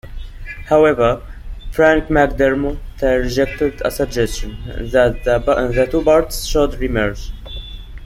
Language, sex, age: English, male, under 19